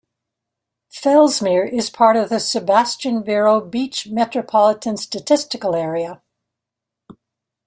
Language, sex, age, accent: English, female, 70-79, United States English